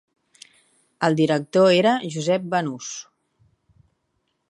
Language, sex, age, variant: Catalan, female, 30-39, Central